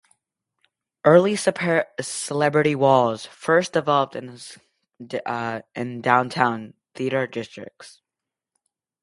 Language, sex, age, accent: English, male, under 19, United States English